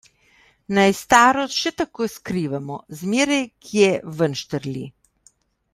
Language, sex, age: Slovenian, female, 60-69